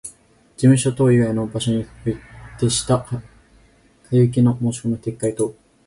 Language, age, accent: Japanese, 19-29, 標準語